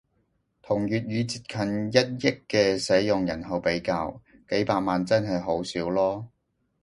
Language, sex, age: Cantonese, male, 30-39